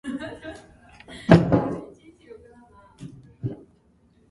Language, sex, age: English, male, 19-29